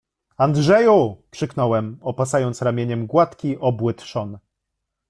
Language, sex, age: Polish, male, 19-29